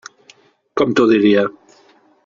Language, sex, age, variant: Catalan, male, 40-49, Central